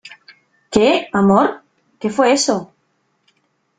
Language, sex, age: Spanish, female, 19-29